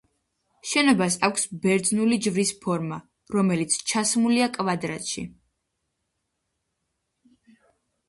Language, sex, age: Georgian, female, under 19